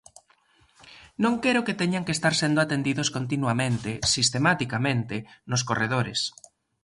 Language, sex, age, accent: Galician, male, 19-29, Normativo (estándar)